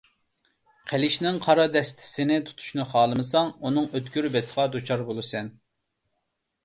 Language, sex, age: Uyghur, male, 30-39